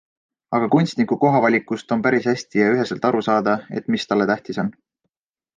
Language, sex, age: Estonian, male, 19-29